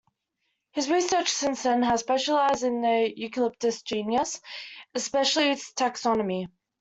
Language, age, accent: English, under 19, Australian English